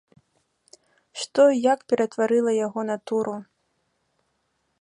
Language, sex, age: Belarusian, female, 19-29